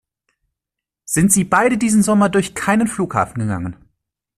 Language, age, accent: German, 19-29, Deutschland Deutsch